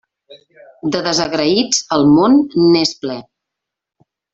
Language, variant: Catalan, Central